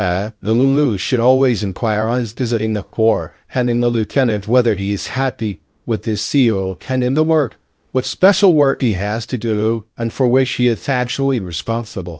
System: TTS, VITS